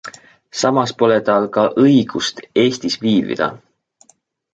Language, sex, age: Estonian, male, 19-29